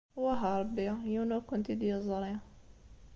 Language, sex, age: Kabyle, female, 19-29